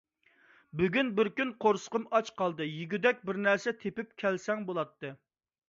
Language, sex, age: Uyghur, male, 30-39